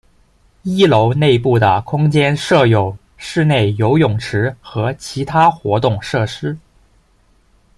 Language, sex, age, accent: Chinese, male, 19-29, 出生地：广东省